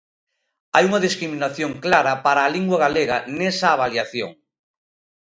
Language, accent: Galician, Oriental (común en zona oriental)